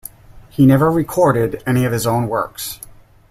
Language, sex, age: English, male, 40-49